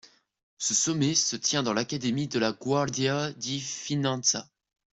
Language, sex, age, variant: French, male, under 19, Français de métropole